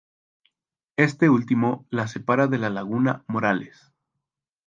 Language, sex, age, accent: Spanish, male, 19-29, México